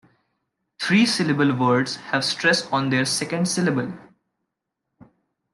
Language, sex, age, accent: English, male, 19-29, India and South Asia (India, Pakistan, Sri Lanka)